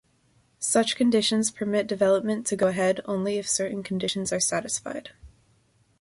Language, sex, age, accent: English, female, under 19, United States English